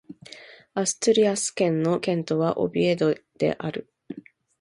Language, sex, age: Japanese, female, 19-29